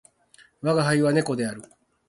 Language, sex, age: Japanese, male, 50-59